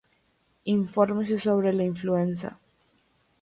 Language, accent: Spanish, Andino-Pacífico: Colombia, Perú, Ecuador, oeste de Bolivia y Venezuela andina